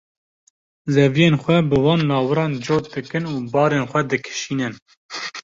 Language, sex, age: Kurdish, male, 19-29